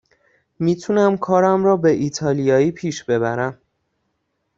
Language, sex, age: Persian, male, 19-29